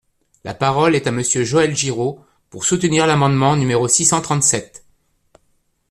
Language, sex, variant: French, male, Français de métropole